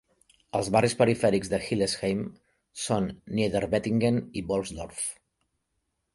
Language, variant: Catalan, Central